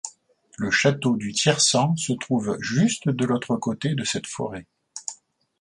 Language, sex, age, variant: French, male, 50-59, Français de métropole